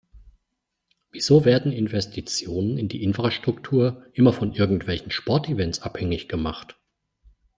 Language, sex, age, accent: German, male, 40-49, Deutschland Deutsch